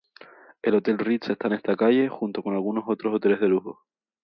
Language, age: Spanish, 19-29